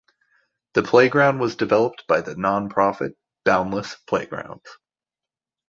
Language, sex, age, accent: English, male, 19-29, United States English